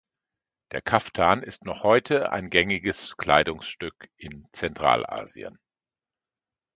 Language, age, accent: German, 50-59, Deutschland Deutsch